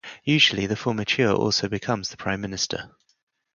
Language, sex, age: English, male, 30-39